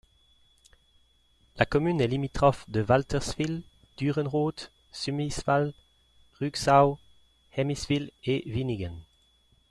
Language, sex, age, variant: French, male, 40-49, Français de métropole